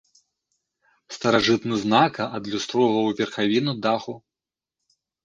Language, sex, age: Belarusian, male, 19-29